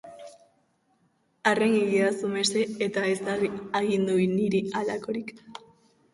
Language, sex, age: Basque, female, under 19